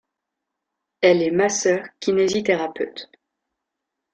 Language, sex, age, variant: French, female, 19-29, Français de métropole